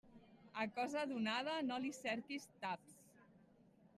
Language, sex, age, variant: Catalan, female, 50-59, Central